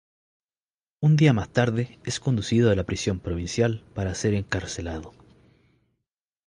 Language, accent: Spanish, Chileno: Chile, Cuyo